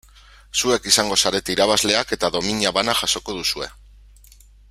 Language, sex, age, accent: Basque, male, 30-39, Mendebalekoa (Araba, Bizkaia, Gipuzkoako mendebaleko herri batzuk)